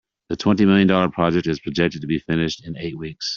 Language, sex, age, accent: English, male, 50-59, United States English